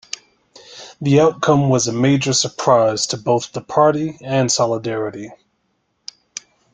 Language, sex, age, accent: English, male, 30-39, United States English